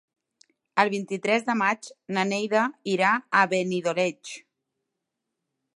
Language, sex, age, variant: Catalan, female, 30-39, Central